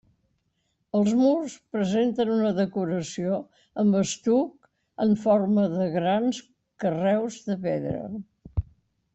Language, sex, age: Catalan, female, 90+